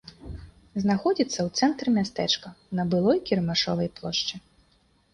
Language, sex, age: Belarusian, female, 30-39